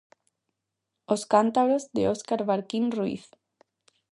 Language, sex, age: Galician, female, 19-29